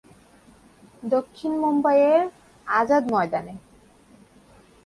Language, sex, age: Bengali, female, 19-29